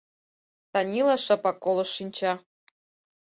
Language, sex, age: Mari, female, 19-29